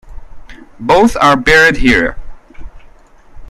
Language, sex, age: English, male, 30-39